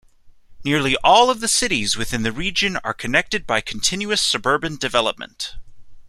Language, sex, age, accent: English, male, 19-29, United States English